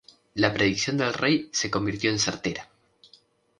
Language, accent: Spanish, Rioplatense: Argentina, Uruguay, este de Bolivia, Paraguay